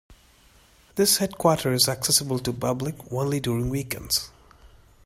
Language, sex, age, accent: English, male, 19-29, India and South Asia (India, Pakistan, Sri Lanka)